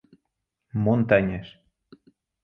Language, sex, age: Portuguese, male, 30-39